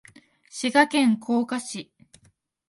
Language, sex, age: Japanese, female, 19-29